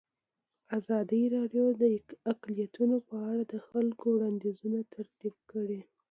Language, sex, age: Pashto, female, 19-29